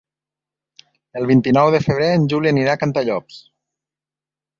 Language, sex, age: Catalan, female, 50-59